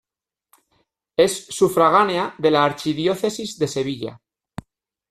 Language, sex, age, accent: Spanish, male, 40-49, España: Norte peninsular (Asturias, Castilla y León, Cantabria, País Vasco, Navarra, Aragón, La Rioja, Guadalajara, Cuenca)